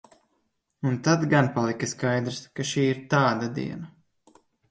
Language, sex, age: Latvian, male, 19-29